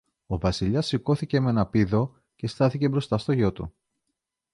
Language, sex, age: Greek, male, 40-49